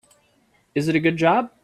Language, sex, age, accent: English, female, under 19, United States English